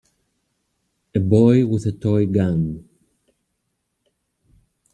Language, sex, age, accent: English, male, 40-49, United States English